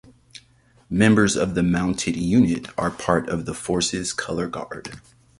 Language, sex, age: English, male, 30-39